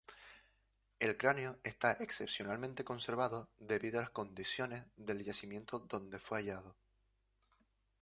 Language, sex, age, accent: Spanish, male, 19-29, España: Islas Canarias